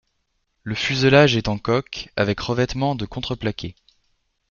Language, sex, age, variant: French, male, 19-29, Français de métropole